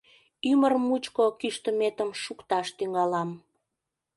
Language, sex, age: Mari, female, 30-39